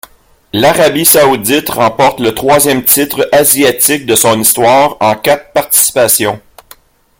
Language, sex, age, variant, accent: French, male, 50-59, Français d'Amérique du Nord, Français du Canada